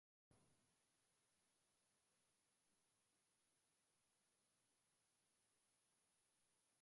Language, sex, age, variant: Swahili, male, 19-29, Kiswahili cha Bara ya Kenya